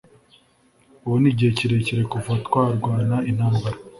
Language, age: Kinyarwanda, 19-29